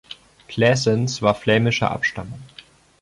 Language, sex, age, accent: German, male, 19-29, Deutschland Deutsch